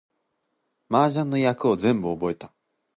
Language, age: Japanese, under 19